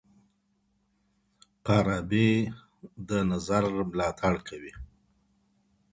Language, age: Pashto, 40-49